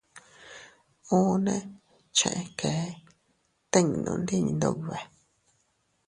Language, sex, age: Teutila Cuicatec, female, 30-39